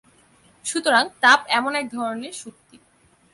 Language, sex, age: Bengali, female, under 19